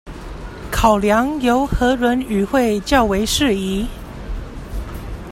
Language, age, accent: Chinese, 19-29, 出生地：桃園市